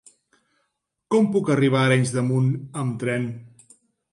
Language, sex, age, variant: Catalan, male, 50-59, Central